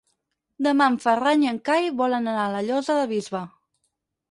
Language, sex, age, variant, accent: Catalan, female, 19-29, Central, central